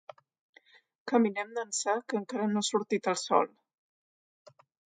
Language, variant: Catalan, Central